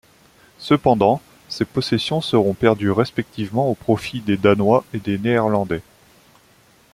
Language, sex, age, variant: French, male, 19-29, Français de métropole